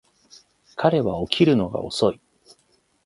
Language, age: Japanese, 40-49